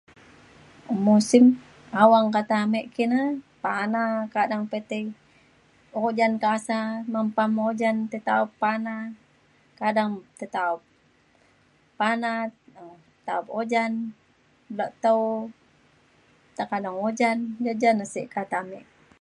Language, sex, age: Mainstream Kenyah, female, 40-49